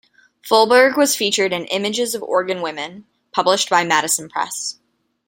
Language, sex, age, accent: English, female, 19-29, United States English